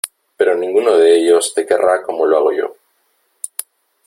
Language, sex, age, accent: Spanish, male, 40-49, Andino-Pacífico: Colombia, Perú, Ecuador, oeste de Bolivia y Venezuela andina